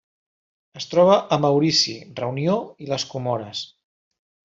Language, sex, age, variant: Catalan, male, 50-59, Central